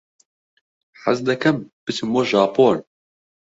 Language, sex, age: Central Kurdish, male, 19-29